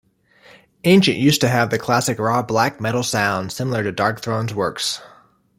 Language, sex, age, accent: English, male, 30-39, United States English